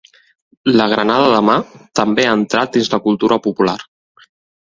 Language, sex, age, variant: Catalan, male, 30-39, Central